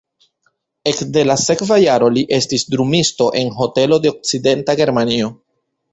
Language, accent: Esperanto, Internacia